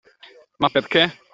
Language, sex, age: Italian, male, 19-29